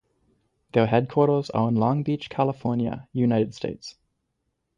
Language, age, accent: English, 19-29, Canadian English